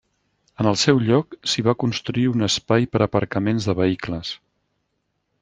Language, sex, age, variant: Catalan, male, 60-69, Central